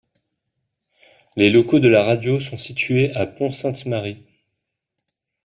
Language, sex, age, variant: French, male, 30-39, Français de métropole